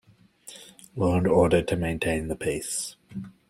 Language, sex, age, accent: English, male, 30-39, Australian English